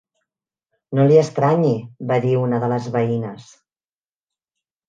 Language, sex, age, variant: Catalan, female, 50-59, Central